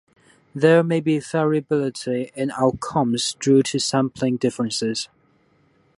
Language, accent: English, Hong Kong English